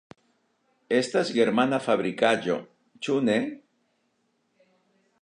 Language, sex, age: Esperanto, male, 60-69